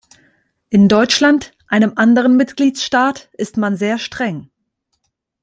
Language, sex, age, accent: German, female, 30-39, Deutschland Deutsch